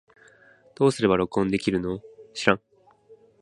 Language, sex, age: Japanese, male, 19-29